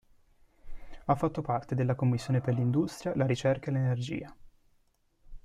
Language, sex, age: Italian, male, 19-29